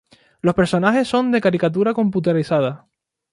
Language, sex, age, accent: Spanish, male, 19-29, España: Islas Canarias